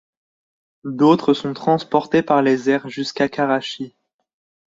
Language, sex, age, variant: French, male, 19-29, Français de métropole